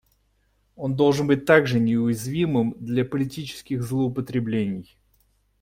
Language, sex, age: Russian, male, 30-39